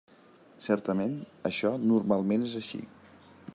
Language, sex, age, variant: Catalan, male, 60-69, Central